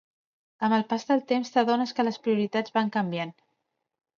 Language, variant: Catalan, Central